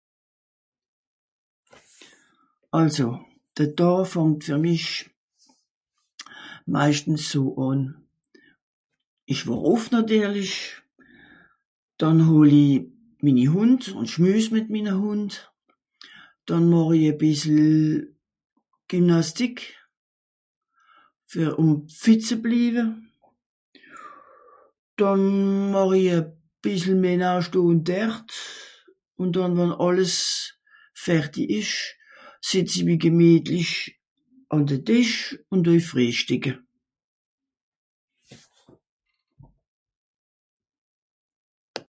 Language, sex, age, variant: Swiss German, female, 60-69, Nordniederàlemmànisch (Rishoffe, Zàwere, Bùsswìller, Hawenau, Brüemt, Stroossbùri, Molse, Dàmbàch, Schlettstàtt, Pfàlzbùri usw.)